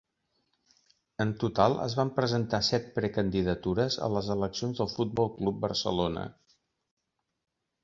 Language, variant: Catalan, Central